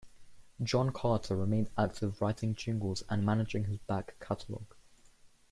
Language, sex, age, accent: English, male, under 19, England English